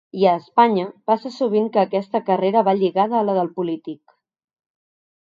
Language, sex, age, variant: Catalan, female, 30-39, Central